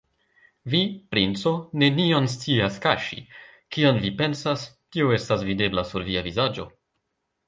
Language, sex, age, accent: Esperanto, male, 19-29, Internacia